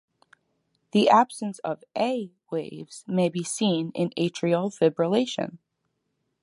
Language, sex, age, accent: English, female, 19-29, United States English